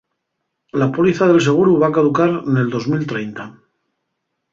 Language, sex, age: Asturian, male, 50-59